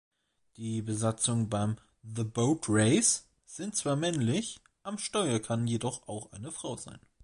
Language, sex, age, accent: German, male, 19-29, Deutschland Deutsch